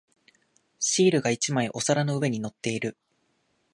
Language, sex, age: Japanese, male, 19-29